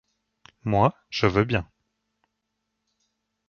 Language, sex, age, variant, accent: French, male, 30-39, Français d'Europe, Français de Suisse